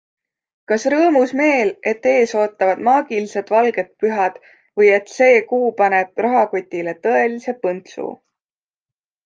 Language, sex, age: Estonian, female, 19-29